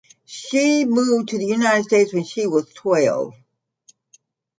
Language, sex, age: English, female, 60-69